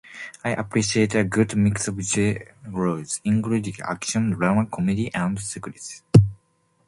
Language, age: English, 19-29